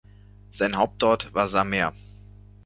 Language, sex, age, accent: German, male, 19-29, Deutschland Deutsch